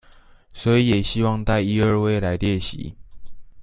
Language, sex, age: Chinese, male, 19-29